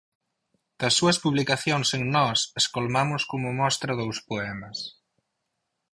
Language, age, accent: Galician, 30-39, Normativo (estándar)